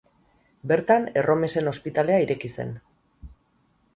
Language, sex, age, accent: Basque, female, 40-49, Erdialdekoa edo Nafarra (Gipuzkoa, Nafarroa)